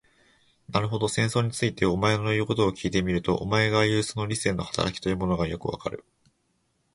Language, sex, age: Japanese, male, 19-29